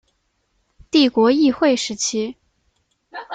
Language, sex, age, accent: Chinese, female, 19-29, 出生地：河南省